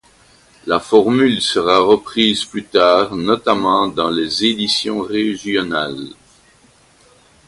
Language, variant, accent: French, Français d'Europe, Français de Belgique